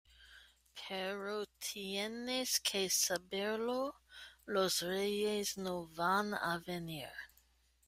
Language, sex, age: Spanish, female, 30-39